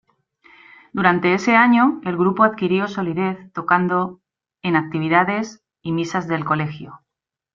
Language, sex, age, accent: Spanish, female, 40-49, España: Centro-Sur peninsular (Madrid, Toledo, Castilla-La Mancha)